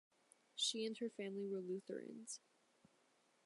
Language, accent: English, United States English